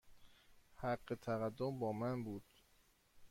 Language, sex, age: Persian, male, 30-39